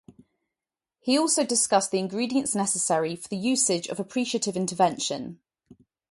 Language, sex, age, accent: English, female, 19-29, England English